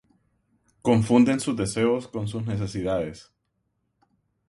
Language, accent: Spanish, América central